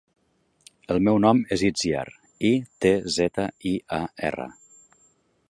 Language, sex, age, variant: Catalan, male, 40-49, Nord-Occidental